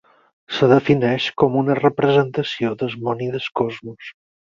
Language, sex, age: Catalan, male, 50-59